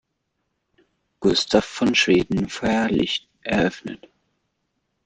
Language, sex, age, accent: German, male, under 19, Deutschland Deutsch